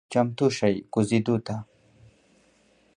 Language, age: Pashto, 30-39